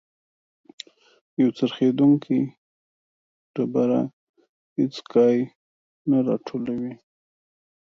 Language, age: Pashto, 19-29